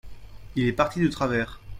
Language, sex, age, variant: French, male, 19-29, Français de métropole